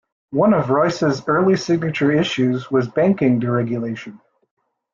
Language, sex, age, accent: English, male, under 19, United States English